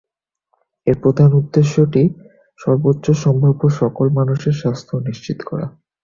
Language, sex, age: Bengali, male, 19-29